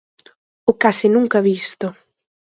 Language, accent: Galician, Central (gheada); Oriental (común en zona oriental)